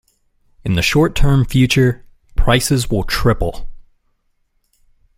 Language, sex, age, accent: English, male, 19-29, United States English